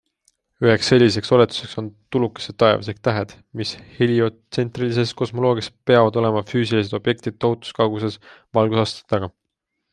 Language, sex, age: Estonian, male, 19-29